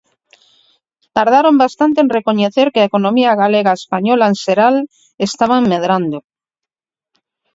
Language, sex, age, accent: Galician, female, 40-49, Normativo (estándar)